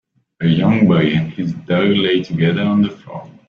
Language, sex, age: English, male, 19-29